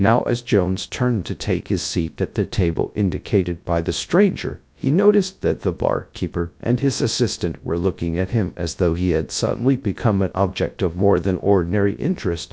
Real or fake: fake